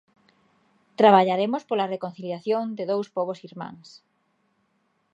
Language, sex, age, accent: Galician, female, 40-49, Atlántico (seseo e gheada)